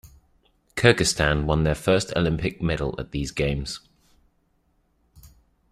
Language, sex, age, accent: English, male, 30-39, England English